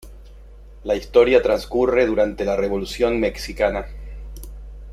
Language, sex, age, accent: Spanish, male, 50-59, Rioplatense: Argentina, Uruguay, este de Bolivia, Paraguay